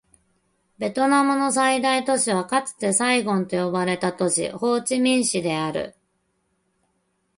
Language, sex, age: Japanese, female, 30-39